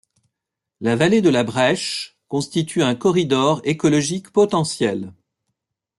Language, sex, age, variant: French, male, 50-59, Français de métropole